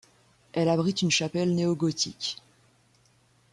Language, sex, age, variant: French, female, 19-29, Français de métropole